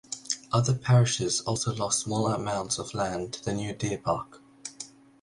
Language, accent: English, Australian English